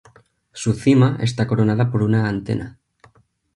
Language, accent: Spanish, España: Centro-Sur peninsular (Madrid, Toledo, Castilla-La Mancha)